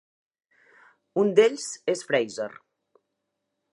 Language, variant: Catalan, Central